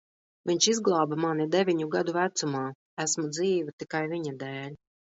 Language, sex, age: Latvian, female, 50-59